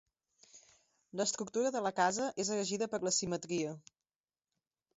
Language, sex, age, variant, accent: Catalan, female, 30-39, Central, central